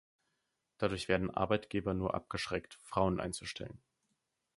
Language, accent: German, Deutschland Deutsch